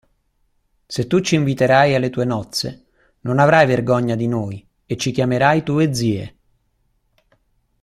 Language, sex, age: Italian, male, 40-49